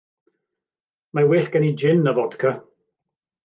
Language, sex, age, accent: Welsh, male, 40-49, Y Deyrnas Unedig Cymraeg